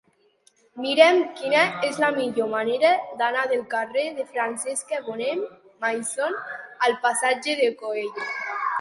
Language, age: Catalan, 19-29